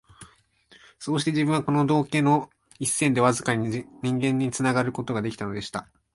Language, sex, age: Japanese, male, 19-29